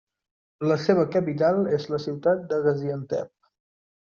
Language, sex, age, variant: Catalan, male, 19-29, Central